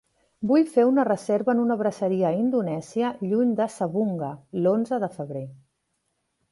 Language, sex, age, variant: Catalan, female, 40-49, Central